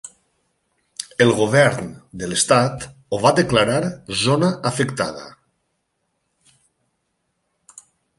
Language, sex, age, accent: Catalan, male, 40-49, valencià